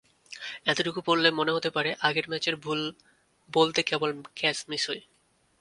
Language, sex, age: Bengali, male, 19-29